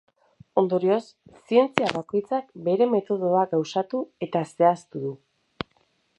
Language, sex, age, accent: Basque, female, 30-39, Mendebalekoa (Araba, Bizkaia, Gipuzkoako mendebaleko herri batzuk)